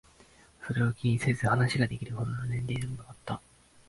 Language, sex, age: Japanese, male, 19-29